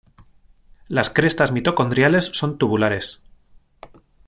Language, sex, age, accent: Spanish, male, 30-39, España: Centro-Sur peninsular (Madrid, Toledo, Castilla-La Mancha)